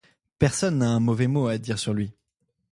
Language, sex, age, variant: French, male, 19-29, Français de métropole